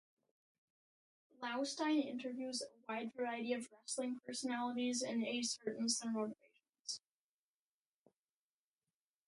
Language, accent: English, United States English